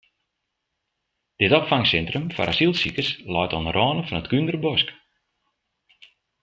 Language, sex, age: Western Frisian, male, 50-59